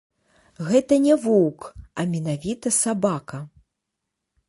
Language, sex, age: Belarusian, female, 40-49